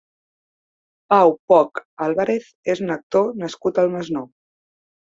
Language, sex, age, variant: Catalan, female, 19-29, Nord-Occidental